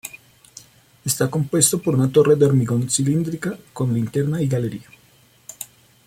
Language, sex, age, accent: Spanish, male, 30-39, Andino-Pacífico: Colombia, Perú, Ecuador, oeste de Bolivia y Venezuela andina